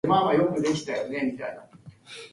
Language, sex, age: English, female, 19-29